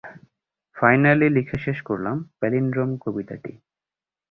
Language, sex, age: Bengali, male, 19-29